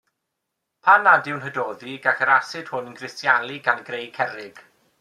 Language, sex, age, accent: Welsh, male, 19-29, Y Deyrnas Unedig Cymraeg